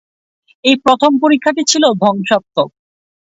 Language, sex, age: Bengali, male, 19-29